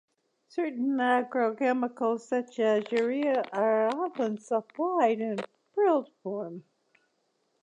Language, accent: English, Canadian English